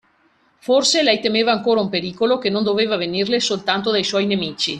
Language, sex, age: Italian, female, 50-59